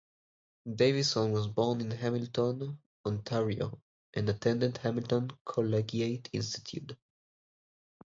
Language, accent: English, Israeli